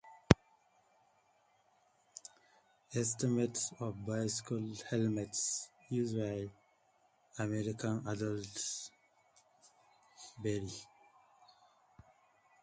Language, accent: English, Southern African (South Africa, Zimbabwe, Namibia)